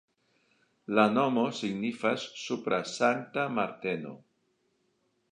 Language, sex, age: Esperanto, male, 60-69